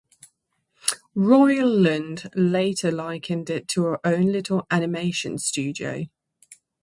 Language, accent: English, England English